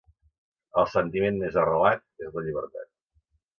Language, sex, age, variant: Catalan, male, 60-69, Central